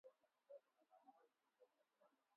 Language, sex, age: Swahili, male, 19-29